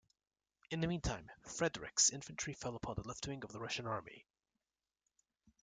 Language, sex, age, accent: English, male, 19-29, United States English